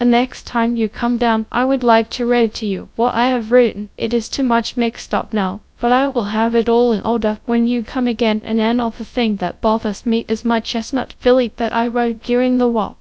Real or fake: fake